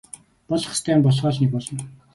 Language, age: Mongolian, 19-29